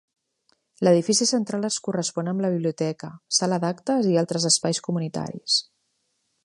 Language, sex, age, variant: Catalan, female, 40-49, Central